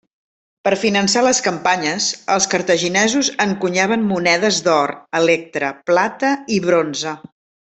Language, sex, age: Catalan, female, 50-59